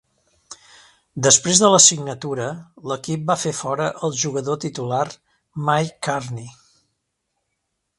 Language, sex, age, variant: Catalan, male, 60-69, Central